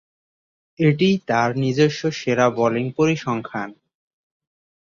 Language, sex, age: Bengali, male, 19-29